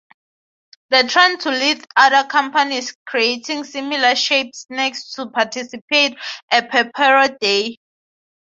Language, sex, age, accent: English, female, 19-29, Southern African (South Africa, Zimbabwe, Namibia)